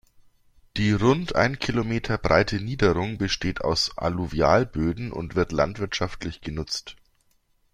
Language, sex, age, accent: German, male, 40-49, Deutschland Deutsch